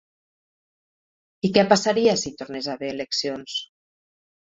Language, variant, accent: Catalan, Nord-Occidental, Tortosí